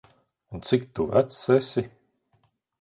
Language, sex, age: Latvian, male, 30-39